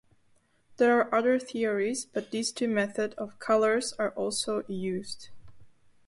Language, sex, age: English, female, 19-29